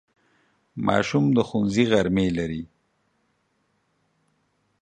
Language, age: Pashto, 50-59